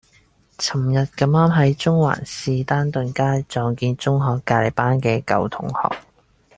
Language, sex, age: Cantonese, male, 19-29